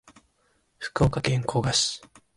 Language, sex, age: Japanese, male, 19-29